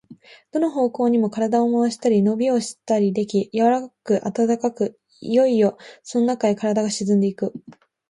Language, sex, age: Japanese, female, 19-29